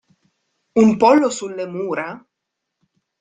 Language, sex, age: Italian, female, 19-29